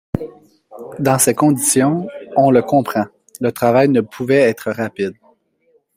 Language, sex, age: French, male, 30-39